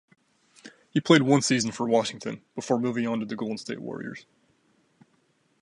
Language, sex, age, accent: English, male, 19-29, United States English